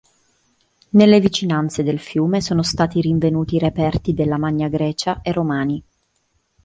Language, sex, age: Italian, female, 30-39